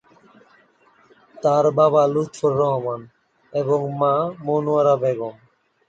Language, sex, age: Bengali, male, 19-29